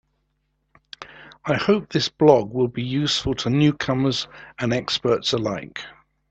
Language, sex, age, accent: English, male, 70-79, England English